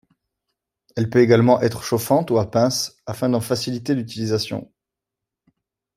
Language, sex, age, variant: French, male, 30-39, Français de métropole